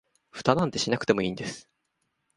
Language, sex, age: Japanese, male, 30-39